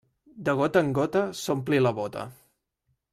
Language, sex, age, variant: Catalan, male, 19-29, Central